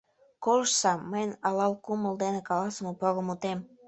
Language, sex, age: Mari, female, under 19